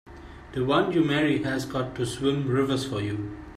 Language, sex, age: English, male, 19-29